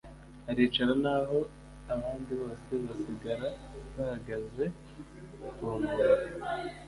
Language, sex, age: Kinyarwanda, male, 19-29